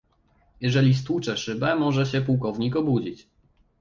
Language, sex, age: Polish, male, 30-39